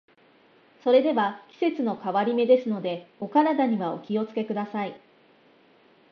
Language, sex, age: Japanese, female, 30-39